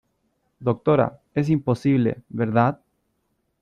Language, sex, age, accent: Spanish, male, 30-39, Chileno: Chile, Cuyo